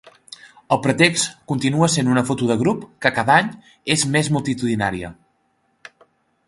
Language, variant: Catalan, Central